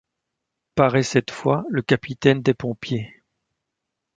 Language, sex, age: French, male, 40-49